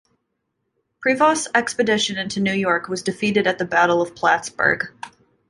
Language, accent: English, United States English